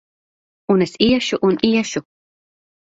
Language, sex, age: Latvian, female, 30-39